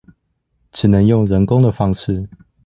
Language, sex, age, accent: Chinese, male, 19-29, 出生地：彰化縣